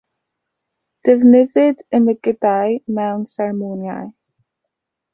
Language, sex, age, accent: Welsh, female, 19-29, Y Deyrnas Unedig Cymraeg